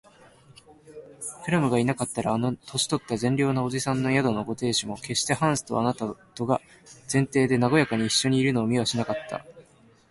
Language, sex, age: Japanese, male, 19-29